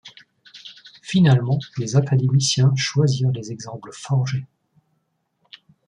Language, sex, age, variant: French, male, 30-39, Français de métropole